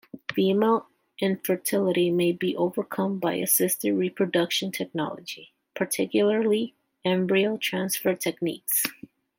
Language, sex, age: English, female, 19-29